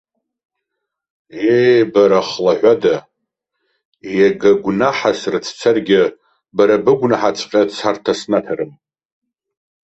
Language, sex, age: Abkhazian, male, 30-39